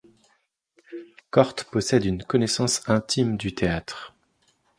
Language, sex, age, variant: French, male, 30-39, Français de métropole